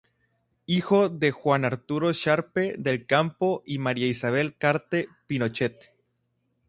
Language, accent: Spanish, México